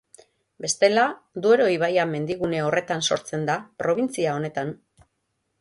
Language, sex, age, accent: Basque, female, 40-49, Mendebalekoa (Araba, Bizkaia, Gipuzkoako mendebaleko herri batzuk)